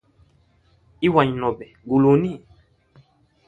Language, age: Hemba, 19-29